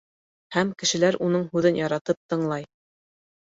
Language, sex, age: Bashkir, female, 30-39